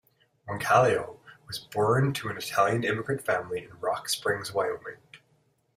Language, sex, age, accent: English, male, 30-39, Canadian English